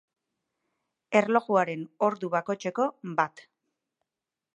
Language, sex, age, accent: Basque, female, 30-39, Erdialdekoa edo Nafarra (Gipuzkoa, Nafarroa)